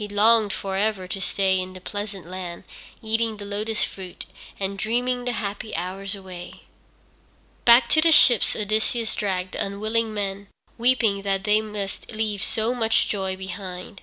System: none